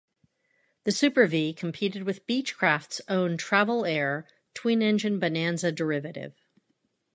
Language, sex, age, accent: English, female, 50-59, United States English